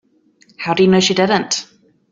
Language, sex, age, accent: English, female, 30-39, United States English